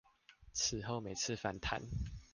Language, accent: Chinese, 出生地：桃園市